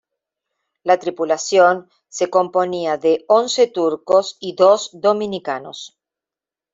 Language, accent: Spanish, Rioplatense: Argentina, Uruguay, este de Bolivia, Paraguay